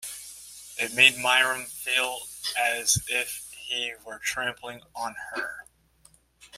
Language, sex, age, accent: English, male, 30-39, United States English